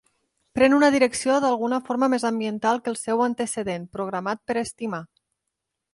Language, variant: Catalan, Nord-Occidental